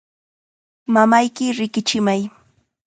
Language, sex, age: Chiquián Ancash Quechua, female, 19-29